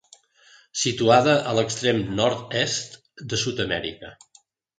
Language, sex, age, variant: Catalan, male, 60-69, Central